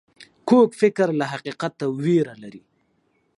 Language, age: Pashto, 30-39